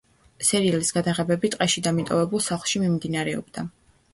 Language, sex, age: Georgian, female, under 19